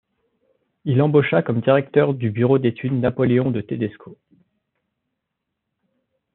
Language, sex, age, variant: French, male, 19-29, Français de métropole